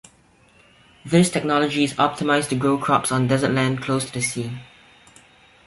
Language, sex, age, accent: English, male, under 19, Singaporean English